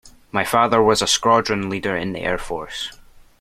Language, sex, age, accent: English, male, under 19, Scottish English